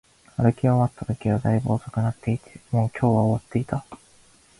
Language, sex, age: Japanese, male, 19-29